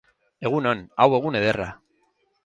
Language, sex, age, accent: Basque, male, 30-39, Erdialdekoa edo Nafarra (Gipuzkoa, Nafarroa)